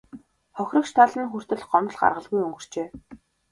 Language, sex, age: Mongolian, female, 19-29